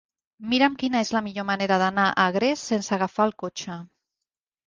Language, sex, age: Catalan, female, 40-49